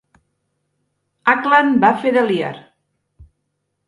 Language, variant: Catalan, Central